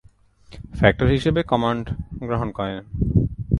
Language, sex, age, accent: Bengali, male, 19-29, Native